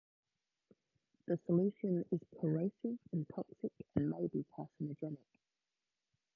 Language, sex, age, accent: English, female, 40-49, Australian English